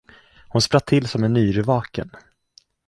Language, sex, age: Swedish, male, 40-49